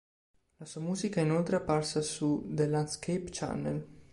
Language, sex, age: Italian, male, 19-29